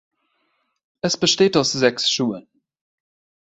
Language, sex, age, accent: German, male, 19-29, Deutschland Deutsch